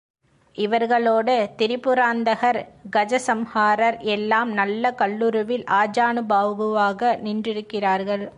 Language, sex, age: Tamil, female, 30-39